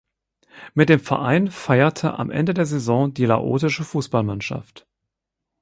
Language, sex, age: German, male, 50-59